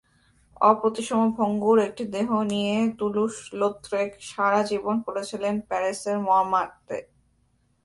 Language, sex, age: Bengali, female, 19-29